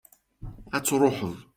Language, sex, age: Kabyle, male, 19-29